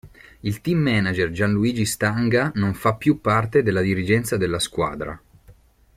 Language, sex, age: Italian, male, 30-39